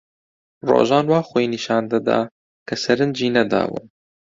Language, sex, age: Central Kurdish, male, 19-29